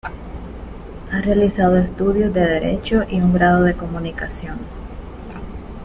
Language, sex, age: Spanish, female, 19-29